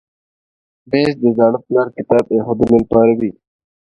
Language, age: Pashto, 19-29